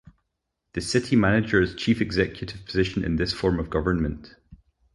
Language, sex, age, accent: English, male, 30-39, Scottish English